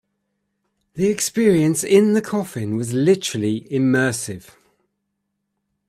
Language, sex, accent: English, male, England English